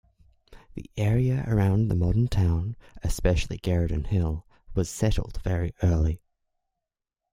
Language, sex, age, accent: English, male, 19-29, England English